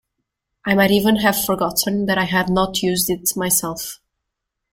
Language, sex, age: English, female, 19-29